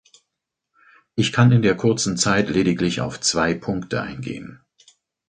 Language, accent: German, Deutschland Deutsch